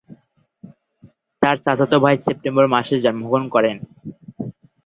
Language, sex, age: Bengali, male, 19-29